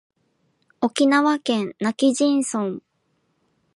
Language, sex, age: Japanese, female, 19-29